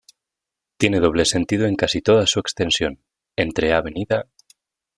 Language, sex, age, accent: Spanish, male, 19-29, España: Centro-Sur peninsular (Madrid, Toledo, Castilla-La Mancha)